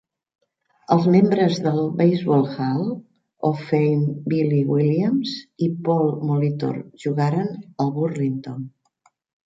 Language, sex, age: Catalan, female, 60-69